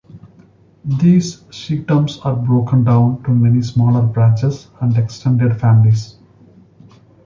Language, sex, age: English, male, 40-49